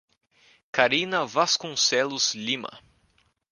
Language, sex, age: Portuguese, male, under 19